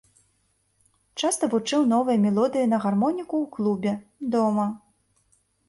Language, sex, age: Belarusian, female, 19-29